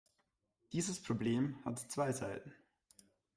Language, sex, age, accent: German, male, 30-39, Deutschland Deutsch